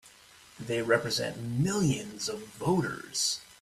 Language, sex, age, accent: English, male, 40-49, United States English